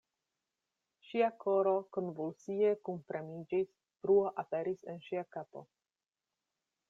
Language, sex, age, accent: Esperanto, female, 40-49, Internacia